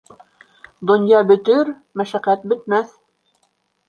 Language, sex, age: Bashkir, female, 19-29